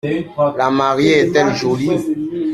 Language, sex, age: French, female, 30-39